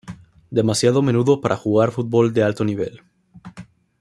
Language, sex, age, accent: Spanish, male, 19-29, México